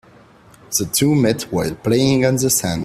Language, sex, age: English, male, 19-29